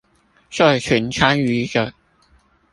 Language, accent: Chinese, 出生地：臺北市